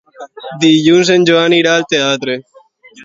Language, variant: Catalan, Alacantí